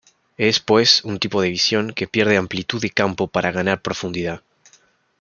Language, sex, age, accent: Spanish, male, 19-29, Rioplatense: Argentina, Uruguay, este de Bolivia, Paraguay